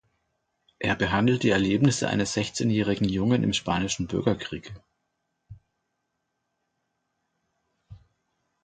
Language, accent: German, Deutschland Deutsch